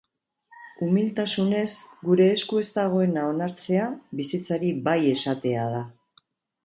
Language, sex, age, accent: Basque, female, 60-69, Mendebalekoa (Araba, Bizkaia, Gipuzkoako mendebaleko herri batzuk)